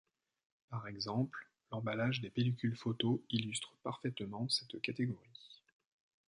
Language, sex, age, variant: French, male, 19-29, Français de métropole